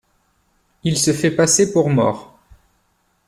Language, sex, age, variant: French, male, 40-49, Français de métropole